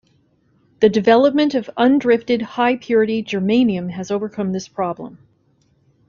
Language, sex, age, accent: English, female, 50-59, United States English